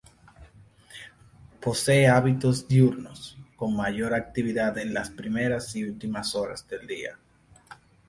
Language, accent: Spanish, Caribe: Cuba, Venezuela, Puerto Rico, República Dominicana, Panamá, Colombia caribeña, México caribeño, Costa del golfo de México